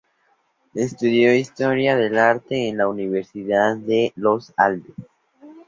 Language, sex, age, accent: Spanish, male, under 19, México